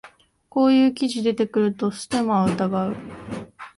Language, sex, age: Japanese, female, 19-29